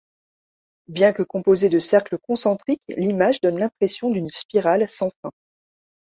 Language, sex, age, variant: French, female, 40-49, Français de métropole